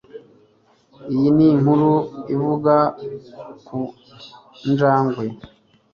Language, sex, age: Kinyarwanda, male, 50-59